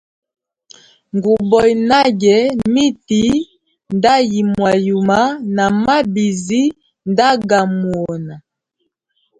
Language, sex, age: Hemba, female, 30-39